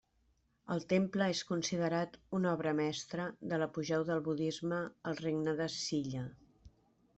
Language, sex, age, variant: Catalan, female, 50-59, Central